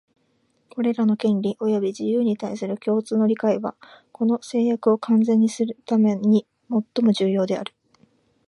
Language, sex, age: Japanese, female, 19-29